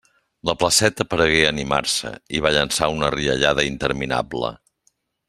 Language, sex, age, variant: Catalan, male, 60-69, Central